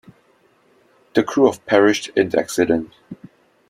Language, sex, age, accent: English, male, 19-29, Singaporean English